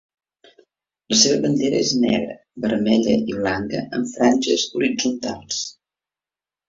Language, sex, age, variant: Catalan, female, 50-59, Central